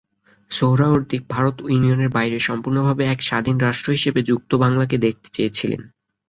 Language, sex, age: Bengali, male, 19-29